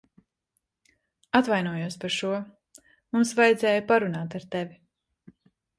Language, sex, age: Latvian, female, 30-39